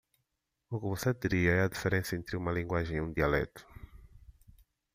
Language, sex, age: Portuguese, male, 30-39